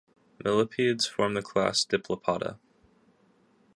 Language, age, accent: English, under 19, United States English